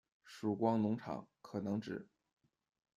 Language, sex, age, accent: Chinese, male, 30-39, 出生地：北京市